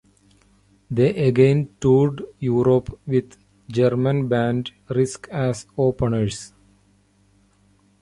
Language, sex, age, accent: English, male, 40-49, India and South Asia (India, Pakistan, Sri Lanka)